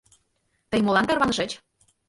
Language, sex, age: Mari, female, 30-39